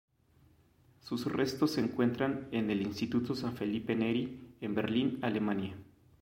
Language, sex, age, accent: Spanish, male, 30-39, México